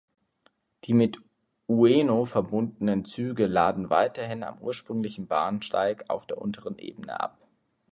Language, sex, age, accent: German, male, 19-29, Deutschland Deutsch